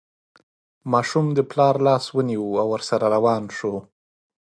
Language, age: Pashto, 30-39